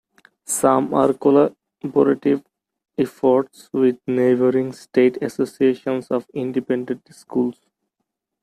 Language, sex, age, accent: English, male, 19-29, India and South Asia (India, Pakistan, Sri Lanka)